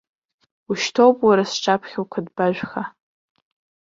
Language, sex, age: Abkhazian, male, under 19